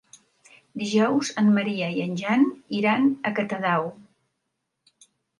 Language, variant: Catalan, Central